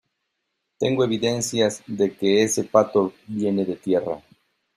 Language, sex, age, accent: Spanish, male, 50-59, México